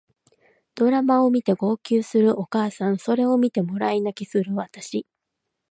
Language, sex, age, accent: Japanese, female, 19-29, 関西